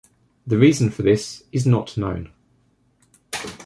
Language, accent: English, England English